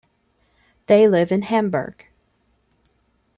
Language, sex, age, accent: English, female, 30-39, United States English